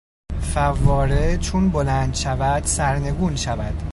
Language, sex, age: Persian, male, 30-39